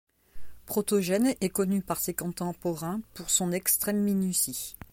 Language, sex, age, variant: French, female, 50-59, Français de métropole